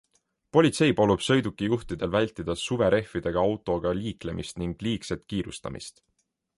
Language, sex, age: Estonian, male, 19-29